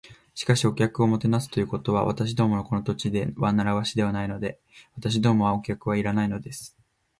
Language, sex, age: Japanese, male, 19-29